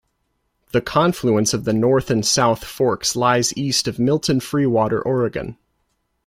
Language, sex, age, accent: English, male, 19-29, United States English